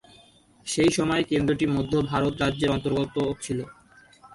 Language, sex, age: Bengali, male, 19-29